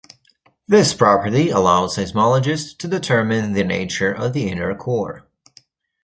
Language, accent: English, United States English